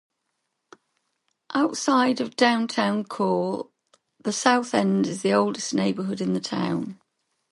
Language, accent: English, England English